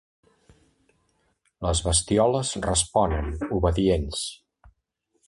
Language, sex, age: Catalan, male, 50-59